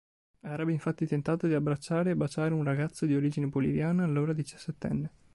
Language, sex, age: Italian, male, 19-29